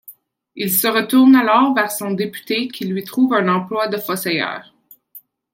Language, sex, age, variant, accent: French, female, 19-29, Français d'Amérique du Nord, Français du Canada